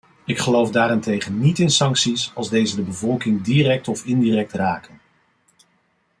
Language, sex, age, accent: Dutch, male, 40-49, Nederlands Nederlands